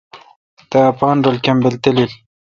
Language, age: Kalkoti, 19-29